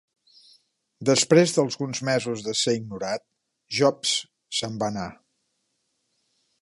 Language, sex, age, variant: Catalan, male, 50-59, Central